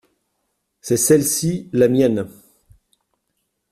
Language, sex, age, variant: French, male, 50-59, Français de métropole